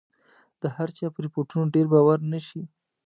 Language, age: Pashto, 19-29